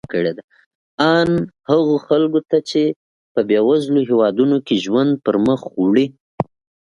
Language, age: Pashto, 19-29